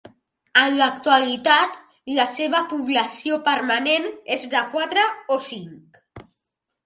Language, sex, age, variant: Catalan, male, under 19, Central